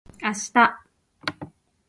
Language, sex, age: Japanese, female, 40-49